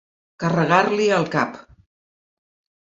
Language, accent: Catalan, Barceloní